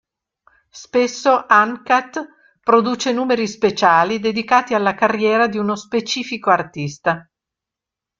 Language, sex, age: Italian, female, 70-79